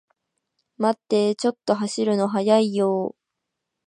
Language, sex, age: Japanese, female, 19-29